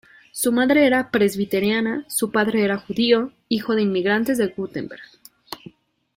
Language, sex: Spanish, female